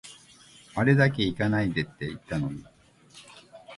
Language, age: Japanese, 60-69